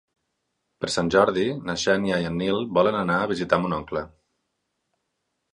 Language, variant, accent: Catalan, Nord-Occidental, Ebrenc